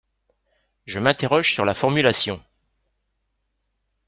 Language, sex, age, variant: French, male, 40-49, Français de métropole